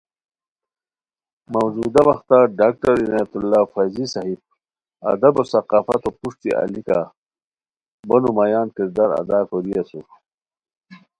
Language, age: Khowar, 40-49